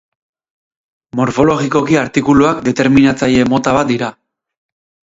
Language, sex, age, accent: Basque, male, 30-39, Erdialdekoa edo Nafarra (Gipuzkoa, Nafarroa)